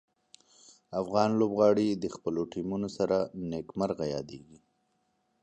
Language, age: Pashto, 30-39